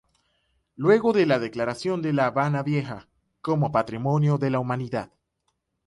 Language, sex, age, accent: Spanish, male, 19-29, Caribe: Cuba, Venezuela, Puerto Rico, República Dominicana, Panamá, Colombia caribeña, México caribeño, Costa del golfo de México